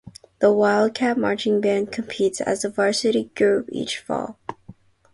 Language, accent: English, United States English; Filipino